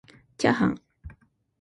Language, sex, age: Japanese, female, 19-29